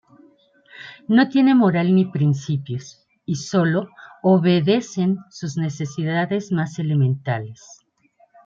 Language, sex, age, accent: Spanish, female, 50-59, México